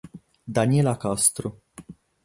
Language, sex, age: Italian, male, 19-29